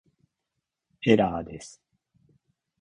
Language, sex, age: Japanese, male, 30-39